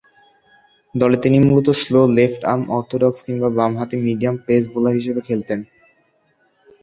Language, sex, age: Bengali, male, 19-29